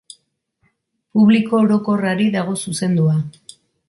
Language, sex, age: Basque, female, 40-49